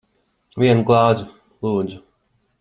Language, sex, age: Latvian, male, 19-29